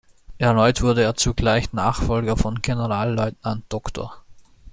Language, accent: German, Österreichisches Deutsch